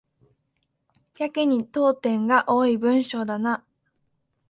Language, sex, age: Japanese, female, 19-29